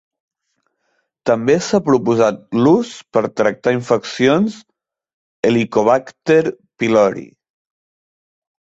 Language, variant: Catalan, Central